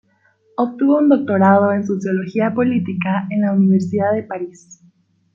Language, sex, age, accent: Spanish, female, 19-29, México